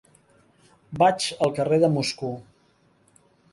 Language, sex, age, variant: Catalan, male, 50-59, Central